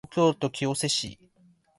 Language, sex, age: Japanese, male, 19-29